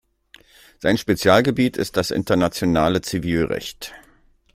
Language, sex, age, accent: German, male, 60-69, Deutschland Deutsch